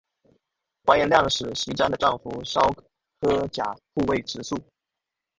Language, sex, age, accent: Chinese, male, 19-29, 出生地：浙江省